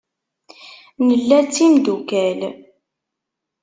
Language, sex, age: Kabyle, female, 19-29